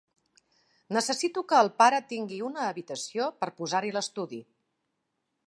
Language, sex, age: Catalan, female, 50-59